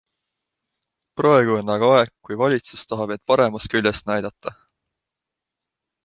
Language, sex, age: Estonian, male, 19-29